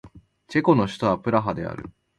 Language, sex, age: Japanese, male, 19-29